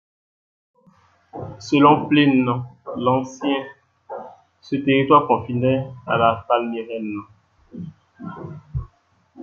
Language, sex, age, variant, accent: French, male, 30-39, Français d'Afrique subsaharienne et des îles africaines, Français de Côte d’Ivoire